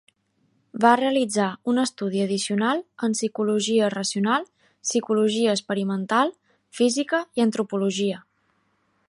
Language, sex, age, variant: Catalan, female, 19-29, Balear